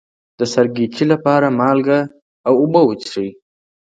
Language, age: Pashto, under 19